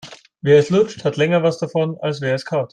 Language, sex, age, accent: German, male, 19-29, Österreichisches Deutsch